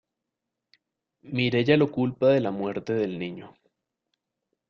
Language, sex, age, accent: Spanish, male, 19-29, Caribe: Cuba, Venezuela, Puerto Rico, República Dominicana, Panamá, Colombia caribeña, México caribeño, Costa del golfo de México